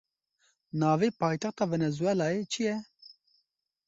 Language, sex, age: Kurdish, male, 19-29